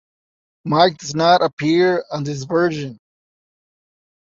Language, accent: English, United States English